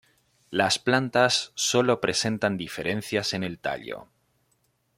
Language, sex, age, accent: Spanish, male, 30-39, España: Norte peninsular (Asturias, Castilla y León, Cantabria, País Vasco, Navarra, Aragón, La Rioja, Guadalajara, Cuenca)